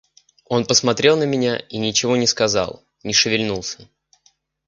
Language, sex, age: Russian, male, 19-29